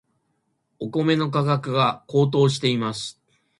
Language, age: Japanese, 60-69